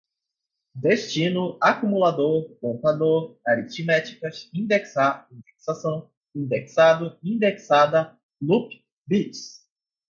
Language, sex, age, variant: Portuguese, male, 19-29, Portuguese (Brasil)